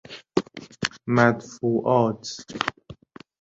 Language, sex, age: Persian, male, 19-29